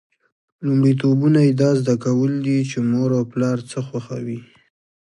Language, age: Pashto, 30-39